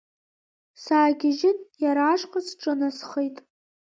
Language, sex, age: Abkhazian, female, under 19